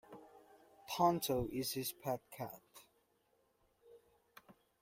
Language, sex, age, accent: English, male, under 19, Filipino